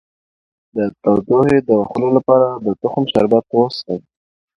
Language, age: Pashto, 19-29